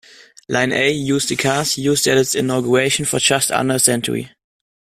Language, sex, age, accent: English, male, under 19, United States English